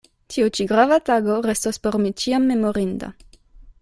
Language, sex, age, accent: Esperanto, female, 19-29, Internacia